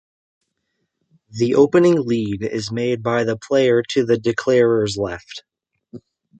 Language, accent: English, United States English